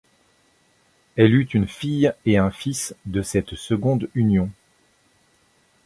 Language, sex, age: French, male, 40-49